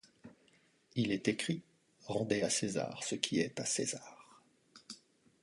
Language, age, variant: French, 40-49, Français de métropole